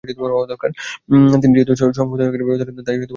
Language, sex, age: Bengali, male, 19-29